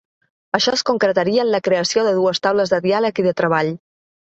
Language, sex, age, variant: Catalan, female, 30-39, Balear